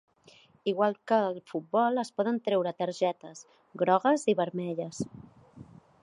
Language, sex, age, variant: Catalan, female, 40-49, Central